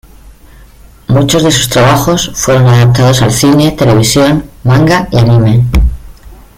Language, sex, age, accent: Spanish, female, 50-59, España: Centro-Sur peninsular (Madrid, Toledo, Castilla-La Mancha)